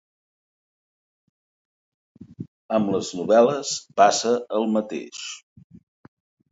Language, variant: Catalan, Septentrional